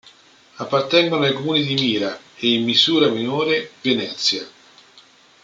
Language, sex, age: Italian, male, 40-49